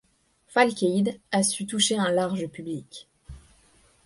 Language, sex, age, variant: French, female, 19-29, Français de métropole